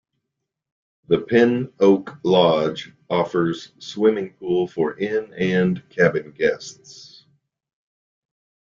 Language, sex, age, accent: English, male, 40-49, United States English